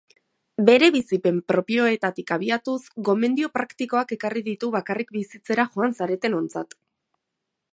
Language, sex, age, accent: Basque, female, 19-29, Erdialdekoa edo Nafarra (Gipuzkoa, Nafarroa)